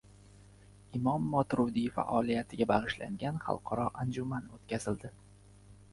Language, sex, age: Uzbek, male, 19-29